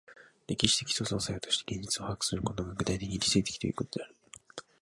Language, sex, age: Japanese, male, 19-29